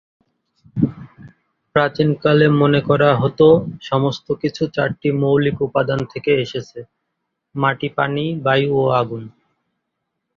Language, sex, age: Bengali, male, 19-29